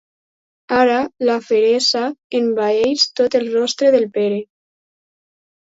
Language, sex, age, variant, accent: Catalan, female, under 19, Alacantí, valencià